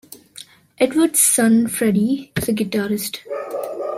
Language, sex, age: English, female, 19-29